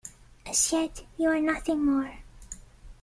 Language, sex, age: English, female, 19-29